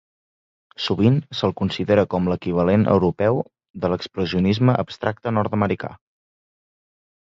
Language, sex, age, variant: Catalan, male, 19-29, Central